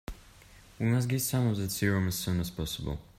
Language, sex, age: English, male, under 19